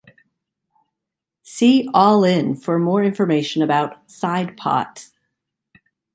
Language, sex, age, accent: English, female, 40-49, United States English